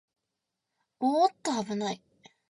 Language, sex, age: Japanese, female, 19-29